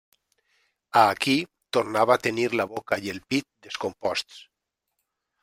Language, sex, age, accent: Catalan, male, 40-49, valencià